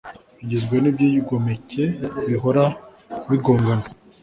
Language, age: Kinyarwanda, 30-39